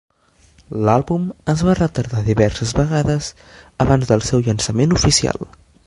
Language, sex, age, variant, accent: Catalan, male, under 19, Central, central